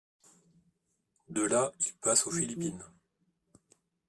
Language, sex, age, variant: French, male, 30-39, Français de métropole